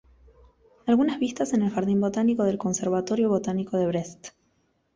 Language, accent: Spanish, Rioplatense: Argentina, Uruguay, este de Bolivia, Paraguay